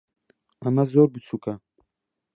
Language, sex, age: Central Kurdish, male, 19-29